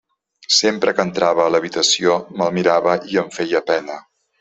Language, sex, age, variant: Catalan, male, 50-59, Central